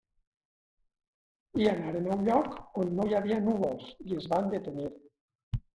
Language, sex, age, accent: Catalan, male, 50-59, valencià